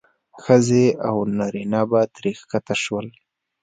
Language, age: Pashto, 19-29